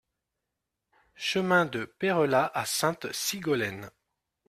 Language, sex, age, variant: French, male, 40-49, Français de métropole